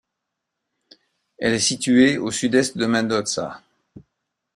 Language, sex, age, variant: French, male, 60-69, Français de métropole